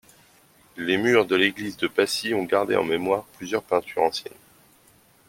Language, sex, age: French, male, 30-39